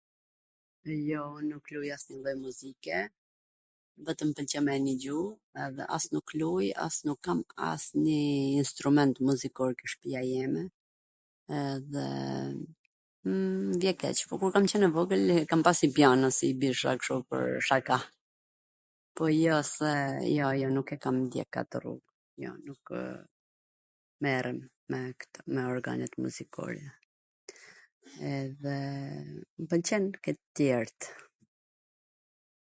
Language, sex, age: Gheg Albanian, female, 40-49